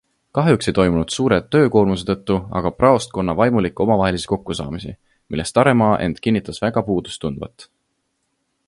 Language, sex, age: Estonian, male, 19-29